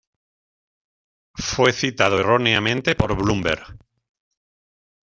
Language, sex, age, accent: Spanish, male, 50-59, España: Centro-Sur peninsular (Madrid, Toledo, Castilla-La Mancha)